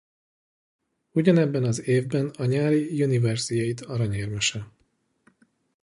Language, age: Hungarian, 40-49